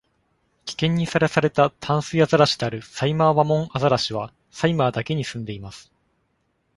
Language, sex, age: Japanese, male, 19-29